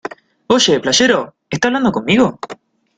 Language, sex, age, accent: Spanish, male, 19-29, Rioplatense: Argentina, Uruguay, este de Bolivia, Paraguay